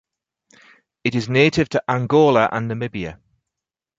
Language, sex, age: English, male, 50-59